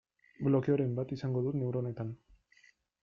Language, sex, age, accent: Basque, male, 19-29, Erdialdekoa edo Nafarra (Gipuzkoa, Nafarroa)